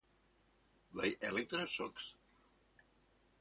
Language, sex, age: Latvian, male, 50-59